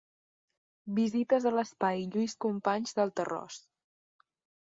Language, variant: Catalan, Central